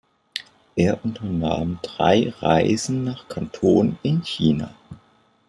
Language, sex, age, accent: German, male, 30-39, Deutschland Deutsch